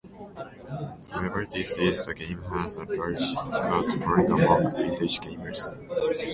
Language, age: English, 19-29